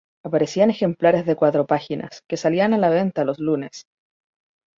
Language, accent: Spanish, Chileno: Chile, Cuyo